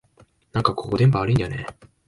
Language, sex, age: Japanese, male, under 19